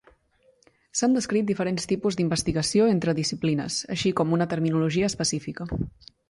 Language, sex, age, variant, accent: Catalan, female, 19-29, Central, central